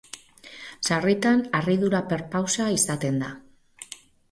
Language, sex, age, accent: Basque, female, 50-59, Mendebalekoa (Araba, Bizkaia, Gipuzkoako mendebaleko herri batzuk)